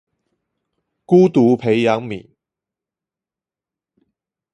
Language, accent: Chinese, 出生地：新北市